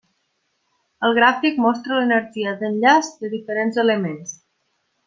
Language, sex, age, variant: Catalan, female, 19-29, Nord-Occidental